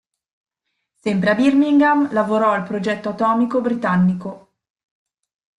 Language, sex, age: Italian, female, 40-49